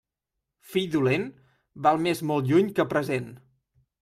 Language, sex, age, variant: Catalan, male, 19-29, Central